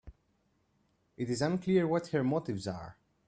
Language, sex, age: English, male, 19-29